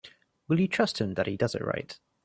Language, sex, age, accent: English, male, 19-29, England English